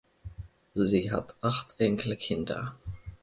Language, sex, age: German, male, 30-39